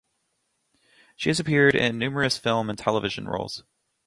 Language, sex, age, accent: English, male, 19-29, United States English